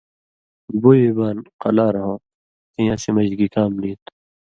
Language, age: Indus Kohistani, 30-39